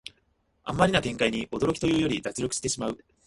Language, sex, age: Japanese, male, 19-29